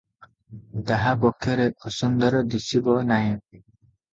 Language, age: Odia, 19-29